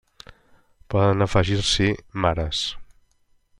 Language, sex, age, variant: Catalan, male, 50-59, Central